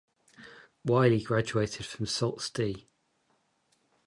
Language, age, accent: English, 50-59, England English